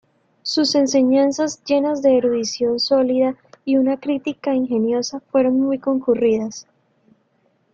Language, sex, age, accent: Spanish, female, 19-29, Andino-Pacífico: Colombia, Perú, Ecuador, oeste de Bolivia y Venezuela andina